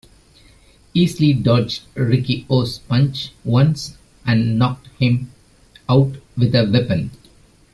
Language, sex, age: English, male, 40-49